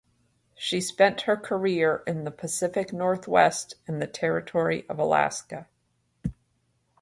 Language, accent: English, United States English